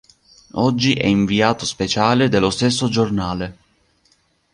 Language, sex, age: Italian, male, 19-29